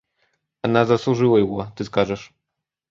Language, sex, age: Russian, male, 19-29